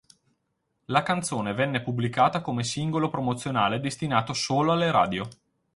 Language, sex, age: Italian, male, 30-39